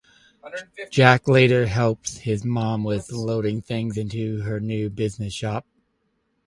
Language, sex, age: English, male, 30-39